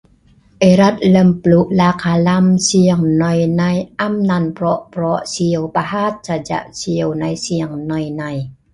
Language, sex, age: Sa'ban, female, 50-59